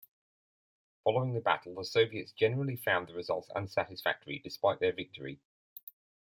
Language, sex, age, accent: English, male, 40-49, England English